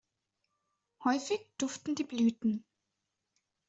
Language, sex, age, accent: German, female, 19-29, Deutschland Deutsch